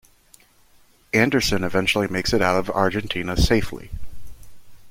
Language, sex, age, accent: English, male, 19-29, United States English